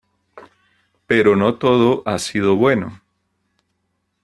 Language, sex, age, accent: Spanish, male, 40-49, Andino-Pacífico: Colombia, Perú, Ecuador, oeste de Bolivia y Venezuela andina